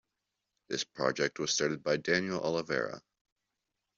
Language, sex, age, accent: English, male, under 19, Canadian English